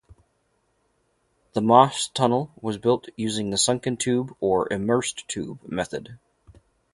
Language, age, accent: English, 30-39, United States English